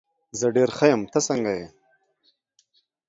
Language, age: Pashto, 30-39